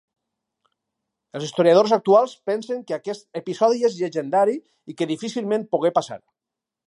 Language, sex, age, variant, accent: Catalan, male, 50-59, Valencià meridional, valencià